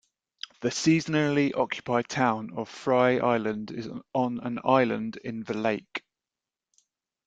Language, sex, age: English, male, 40-49